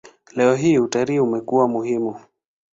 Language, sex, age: Swahili, male, 19-29